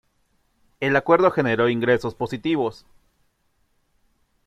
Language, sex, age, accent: Spanish, male, 30-39, México